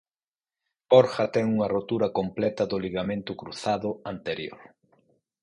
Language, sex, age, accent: Galician, male, 50-59, Normativo (estándar)